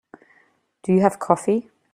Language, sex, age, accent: English, female, 30-39, England English